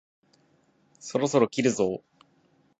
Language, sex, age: Japanese, male, 19-29